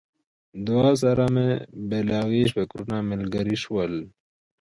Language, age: Pashto, 19-29